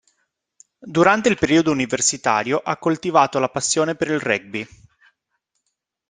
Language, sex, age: Italian, male, 30-39